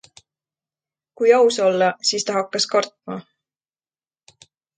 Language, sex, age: Estonian, female, 19-29